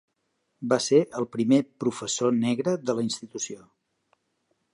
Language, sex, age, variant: Catalan, male, 50-59, Central